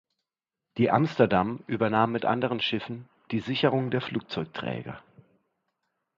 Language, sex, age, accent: German, male, 30-39, Deutschland Deutsch